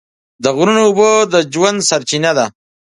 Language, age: Pashto, 30-39